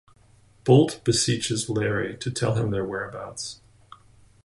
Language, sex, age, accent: English, male, 50-59, United States English